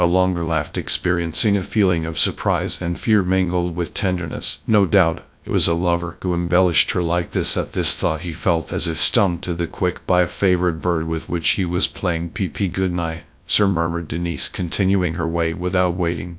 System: TTS, GradTTS